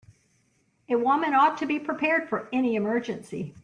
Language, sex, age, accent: English, female, 50-59, United States English